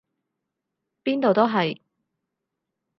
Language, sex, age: Cantonese, female, 30-39